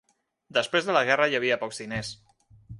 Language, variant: Catalan, Central